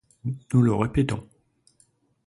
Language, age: French, 30-39